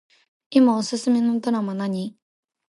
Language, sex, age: Japanese, female, 19-29